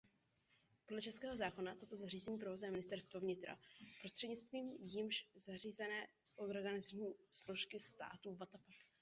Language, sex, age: Czech, male, 19-29